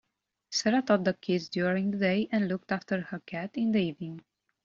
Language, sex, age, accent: English, female, 30-39, United States English